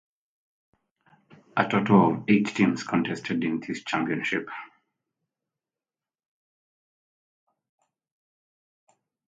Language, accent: English, Southern African (South Africa, Zimbabwe, Namibia)